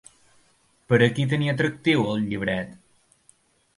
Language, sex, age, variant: Catalan, male, 19-29, Balear